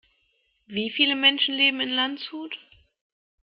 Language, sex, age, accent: German, female, 19-29, Deutschland Deutsch